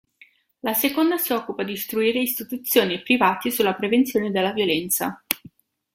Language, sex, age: Italian, female, 19-29